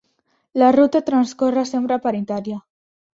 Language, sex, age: Catalan, female, under 19